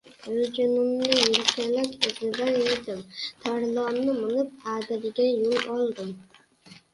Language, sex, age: Uzbek, male, 19-29